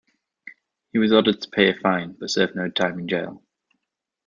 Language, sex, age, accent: English, male, 19-29, England English